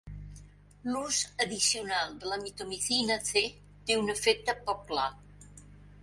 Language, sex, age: Catalan, female, 70-79